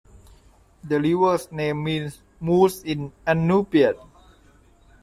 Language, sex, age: English, male, 19-29